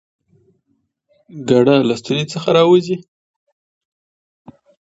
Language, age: Pashto, 30-39